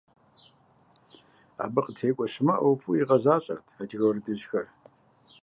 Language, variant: Kabardian, Адыгэбзэ (Къэбэрдей, Кирил, псоми зэдай)